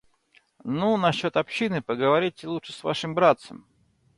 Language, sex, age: Russian, male, 30-39